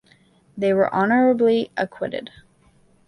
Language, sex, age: English, female, 19-29